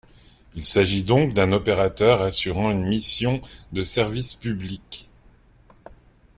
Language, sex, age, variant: French, male, 50-59, Français de métropole